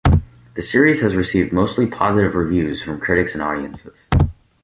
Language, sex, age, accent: English, male, 19-29, United States English